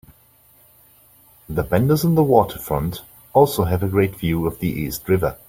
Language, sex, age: English, male, 40-49